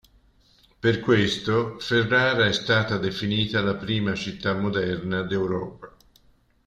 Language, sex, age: Italian, male, 60-69